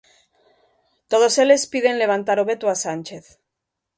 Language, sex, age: Galician, female, 30-39